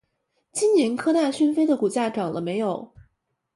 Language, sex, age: Chinese, female, 19-29